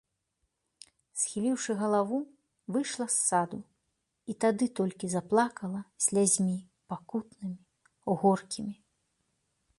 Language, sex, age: Belarusian, female, 40-49